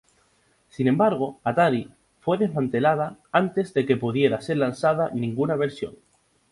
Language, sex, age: Spanish, male, 19-29